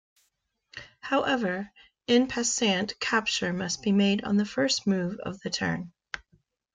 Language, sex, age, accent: English, female, 40-49, United States English